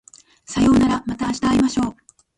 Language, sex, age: Japanese, female, 30-39